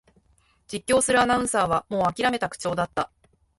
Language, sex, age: Japanese, female, 19-29